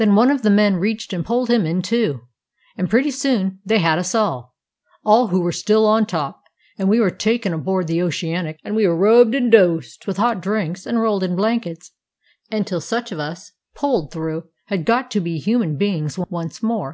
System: none